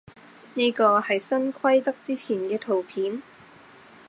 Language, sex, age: Cantonese, female, 19-29